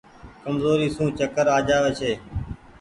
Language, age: Goaria, 19-29